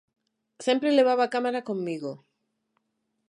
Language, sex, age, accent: Galician, female, 50-59, Atlántico (seseo e gheada)